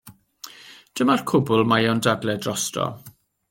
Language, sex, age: Welsh, male, 50-59